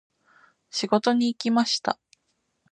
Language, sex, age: Japanese, female, 19-29